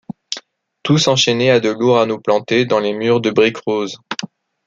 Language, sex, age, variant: French, male, 19-29, Français de métropole